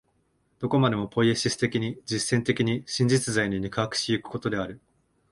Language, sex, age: Japanese, male, 19-29